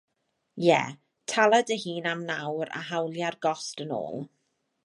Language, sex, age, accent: Welsh, female, 30-39, Y Deyrnas Unedig Cymraeg